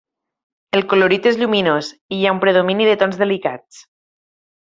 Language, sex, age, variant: Catalan, female, 30-39, Nord-Occidental